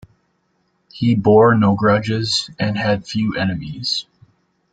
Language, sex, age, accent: English, male, 30-39, United States English